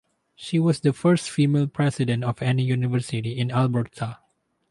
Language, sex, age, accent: English, male, 19-29, Malaysian English